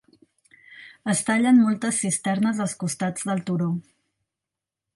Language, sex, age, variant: Catalan, female, 40-49, Central